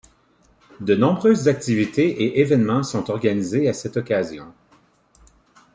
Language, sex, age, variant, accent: French, male, 50-59, Français d'Amérique du Nord, Français du Canada